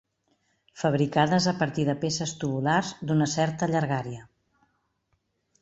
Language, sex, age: Catalan, female, 50-59